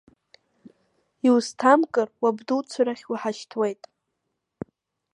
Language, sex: Abkhazian, female